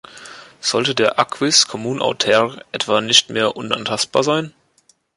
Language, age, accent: German, under 19, Deutschland Deutsch